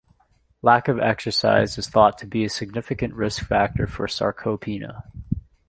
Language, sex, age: English, male, 19-29